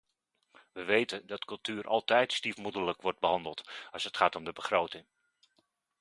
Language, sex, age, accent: Dutch, male, 40-49, Nederlands Nederlands